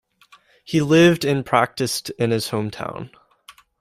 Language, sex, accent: English, male, United States English